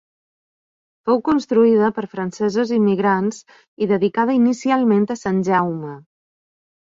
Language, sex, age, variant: Catalan, female, 50-59, Balear